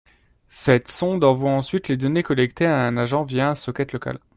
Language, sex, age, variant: French, male, 19-29, Français de métropole